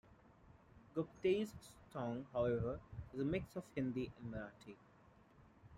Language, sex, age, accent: English, male, 19-29, India and South Asia (India, Pakistan, Sri Lanka)